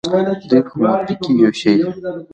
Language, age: Pashto, under 19